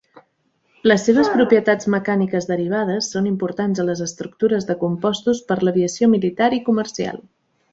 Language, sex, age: Catalan, female, 30-39